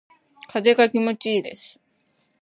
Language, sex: Japanese, female